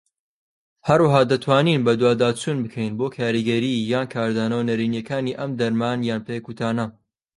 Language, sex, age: Central Kurdish, male, 19-29